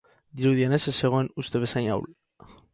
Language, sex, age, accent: Basque, male, 30-39, Mendebalekoa (Araba, Bizkaia, Gipuzkoako mendebaleko herri batzuk)